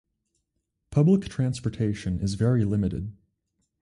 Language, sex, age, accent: English, male, 19-29, United States English